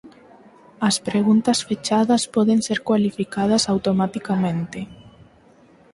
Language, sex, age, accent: Galician, female, under 19, Normativo (estándar)